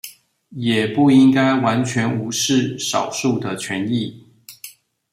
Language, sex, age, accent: Chinese, male, 30-39, 出生地：彰化縣